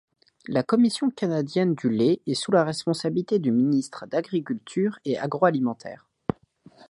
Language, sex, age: French, male, under 19